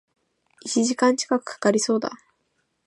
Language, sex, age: Japanese, female, under 19